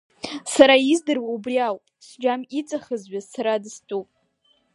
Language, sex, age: Abkhazian, female, under 19